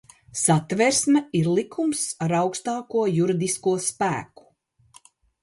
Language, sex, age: Latvian, female, 50-59